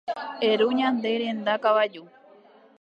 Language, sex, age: Guarani, female, 19-29